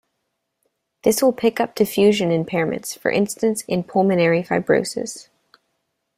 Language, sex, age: English, female, under 19